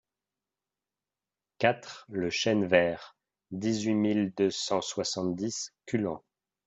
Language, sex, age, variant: French, male, 19-29, Français de métropole